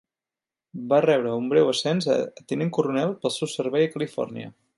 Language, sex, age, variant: Catalan, male, 30-39, Central